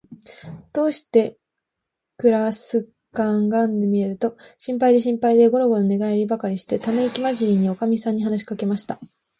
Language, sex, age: Japanese, female, 19-29